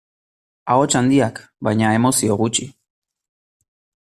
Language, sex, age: Basque, male, 30-39